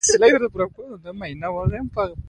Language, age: Pashto, under 19